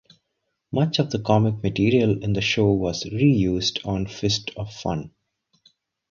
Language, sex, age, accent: English, male, 30-39, India and South Asia (India, Pakistan, Sri Lanka)